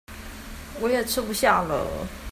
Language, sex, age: Chinese, female, 30-39